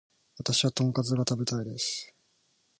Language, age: Japanese, 19-29